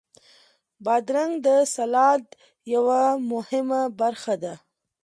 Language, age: Pashto, 19-29